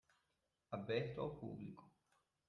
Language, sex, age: Portuguese, male, 19-29